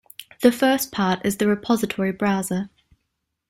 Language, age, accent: English, 19-29, New Zealand English